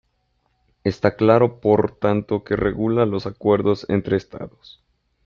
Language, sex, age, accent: Spanish, male, 19-29, México